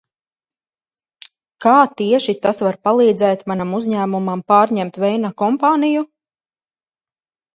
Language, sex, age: Latvian, female, 30-39